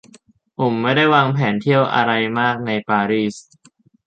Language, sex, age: Thai, male, under 19